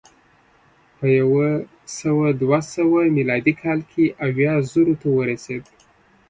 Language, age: Pashto, 30-39